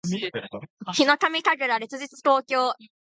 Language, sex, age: Japanese, female, 19-29